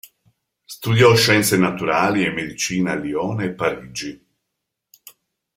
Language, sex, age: Italian, male, 60-69